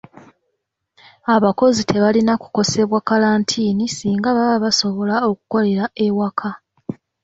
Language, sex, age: Ganda, female, 19-29